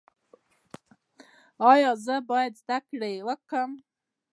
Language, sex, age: Pashto, female, 30-39